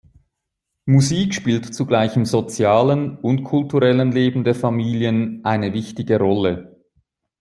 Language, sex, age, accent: German, male, 40-49, Schweizerdeutsch